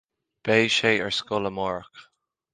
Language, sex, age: Irish, male, 19-29